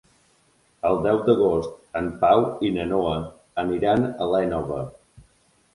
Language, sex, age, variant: Catalan, male, 30-39, Balear